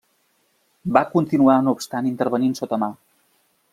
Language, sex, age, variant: Catalan, male, 30-39, Central